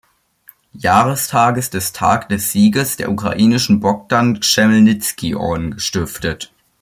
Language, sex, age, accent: German, male, under 19, Deutschland Deutsch